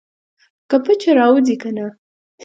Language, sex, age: Pashto, female, under 19